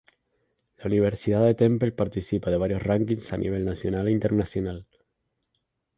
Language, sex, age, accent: Spanish, male, 19-29, España: Islas Canarias